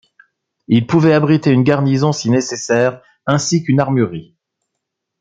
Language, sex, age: French, male, 40-49